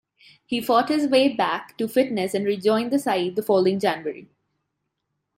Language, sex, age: English, female, 19-29